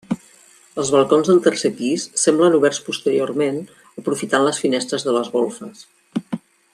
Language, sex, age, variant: Catalan, female, 50-59, Central